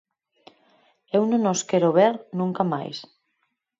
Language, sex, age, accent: Galician, female, 30-39, Normativo (estándar)